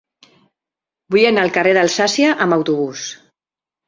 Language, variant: Catalan, Central